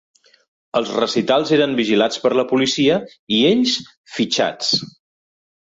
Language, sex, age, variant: Catalan, male, 40-49, Central